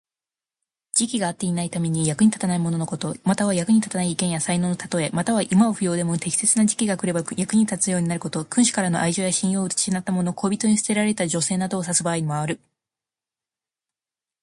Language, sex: Japanese, female